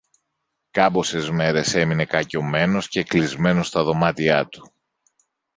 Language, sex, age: Greek, male, 50-59